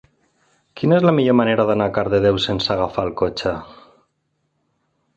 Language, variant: Catalan, Central